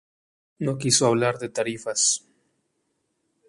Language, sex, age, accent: Spanish, male, 19-29, México